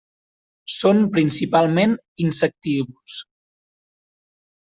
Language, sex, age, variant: Catalan, male, 19-29, Central